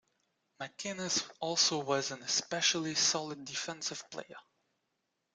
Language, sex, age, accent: English, male, 19-29, United States English